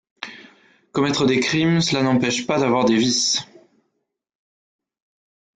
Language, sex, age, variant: French, male, 30-39, Français de métropole